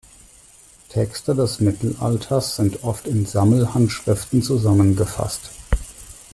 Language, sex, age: German, male, 40-49